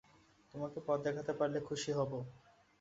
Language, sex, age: Bengali, male, 19-29